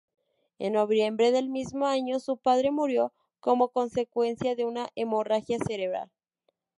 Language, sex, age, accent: Spanish, female, 19-29, México